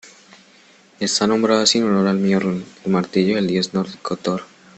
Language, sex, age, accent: Spanish, male, under 19, Andino-Pacífico: Colombia, Perú, Ecuador, oeste de Bolivia y Venezuela andina